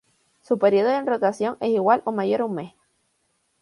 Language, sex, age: Spanish, female, 19-29